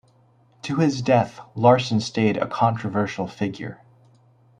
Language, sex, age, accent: English, male, 19-29, United States English